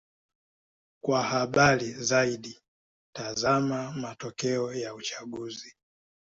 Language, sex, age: Swahili, male, 19-29